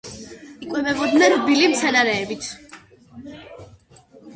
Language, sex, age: Georgian, female, 19-29